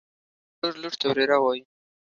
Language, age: Pashto, 19-29